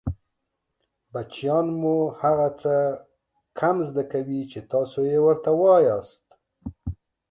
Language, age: Pashto, 40-49